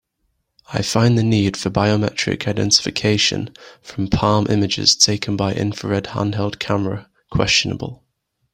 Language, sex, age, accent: English, male, 19-29, England English